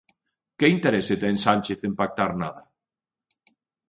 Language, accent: Galician, Central (gheada)